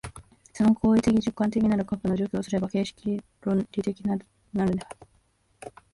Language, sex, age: Japanese, female, 19-29